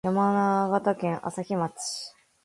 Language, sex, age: Japanese, female, 19-29